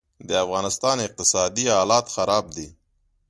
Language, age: Pashto, 40-49